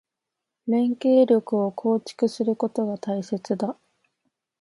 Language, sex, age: Japanese, female, 19-29